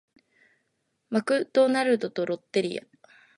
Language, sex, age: Japanese, female, 19-29